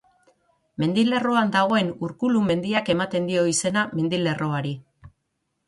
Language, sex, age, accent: Basque, female, 40-49, Mendebalekoa (Araba, Bizkaia, Gipuzkoako mendebaleko herri batzuk)